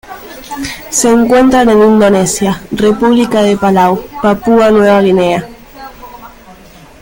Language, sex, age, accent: Spanish, female, 19-29, Rioplatense: Argentina, Uruguay, este de Bolivia, Paraguay